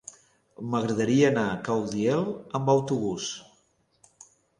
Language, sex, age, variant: Catalan, male, 50-59, Central